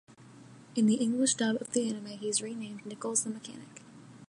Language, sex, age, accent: English, female, 19-29, United States English